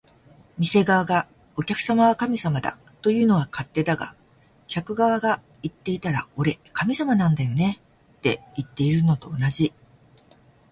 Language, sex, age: Japanese, female, 60-69